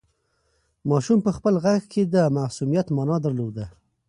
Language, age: Pashto, 19-29